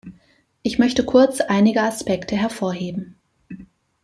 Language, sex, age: German, female, 40-49